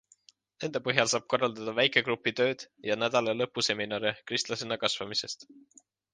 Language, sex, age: Estonian, male, 19-29